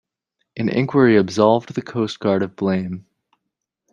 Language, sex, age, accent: English, male, 19-29, United States English